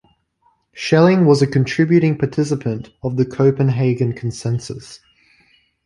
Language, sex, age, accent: English, male, 19-29, Australian English